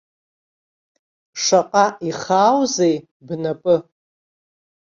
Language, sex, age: Abkhazian, female, 60-69